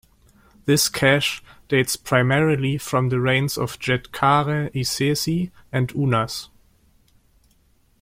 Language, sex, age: English, male, 19-29